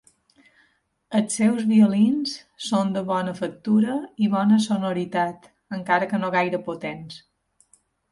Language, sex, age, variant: Catalan, female, 40-49, Balear